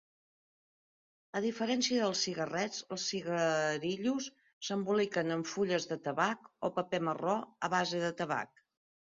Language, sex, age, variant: Catalan, female, 60-69, Central